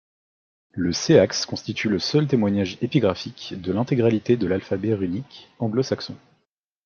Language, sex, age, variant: French, male, 19-29, Français de métropole